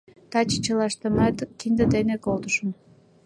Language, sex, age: Mari, female, 19-29